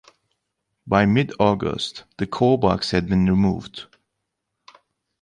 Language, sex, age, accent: English, male, 19-29, United States English